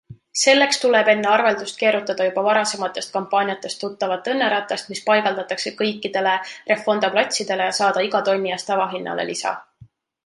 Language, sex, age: Estonian, female, 19-29